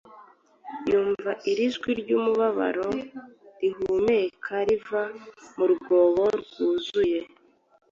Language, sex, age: Kinyarwanda, female, 19-29